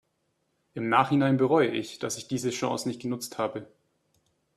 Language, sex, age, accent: German, male, 19-29, Deutschland Deutsch